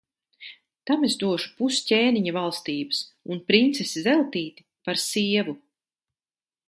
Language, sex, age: Latvian, female, 50-59